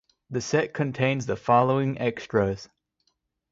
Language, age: English, under 19